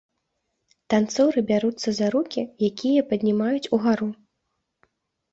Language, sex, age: Belarusian, female, 19-29